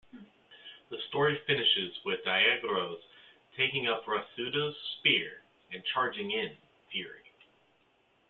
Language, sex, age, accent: English, male, 19-29, United States English